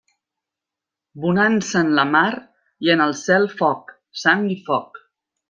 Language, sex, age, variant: Catalan, female, 50-59, Central